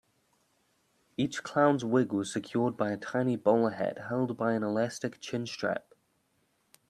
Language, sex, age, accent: English, male, 19-29, New Zealand English